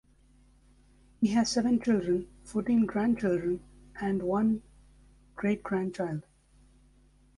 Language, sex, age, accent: English, male, 19-29, United States English